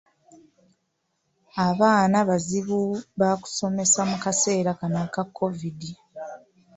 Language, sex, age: Ganda, female, 19-29